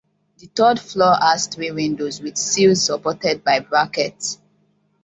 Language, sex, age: English, female, 19-29